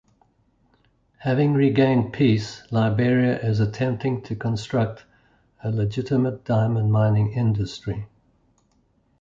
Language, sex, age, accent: English, male, 70-79, Southern African (South Africa, Zimbabwe, Namibia)